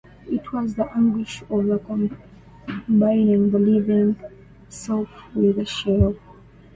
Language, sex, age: English, female, 19-29